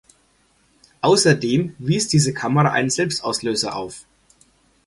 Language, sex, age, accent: German, male, 40-49, Deutschland Deutsch